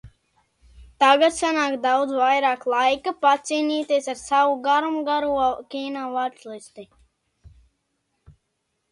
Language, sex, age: Latvian, female, under 19